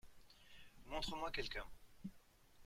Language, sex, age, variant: French, male, 30-39, Français de métropole